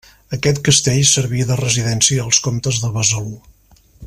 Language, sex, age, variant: Catalan, male, 50-59, Central